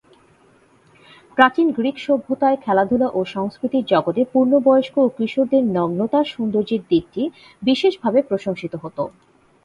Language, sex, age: Bengali, female, 30-39